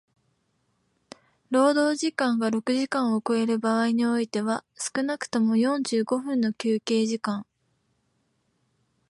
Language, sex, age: Japanese, female, 19-29